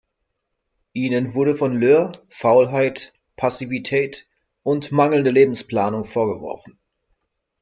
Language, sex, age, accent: German, male, 30-39, Deutschland Deutsch